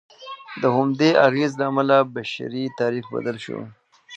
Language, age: Pashto, 30-39